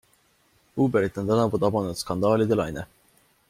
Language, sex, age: Estonian, male, 19-29